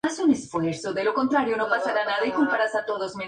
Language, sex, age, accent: Spanish, male, 19-29, México